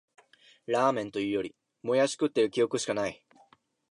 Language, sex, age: Japanese, male, under 19